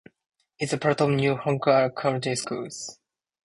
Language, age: English, 19-29